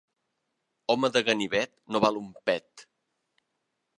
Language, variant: Catalan, Nord-Occidental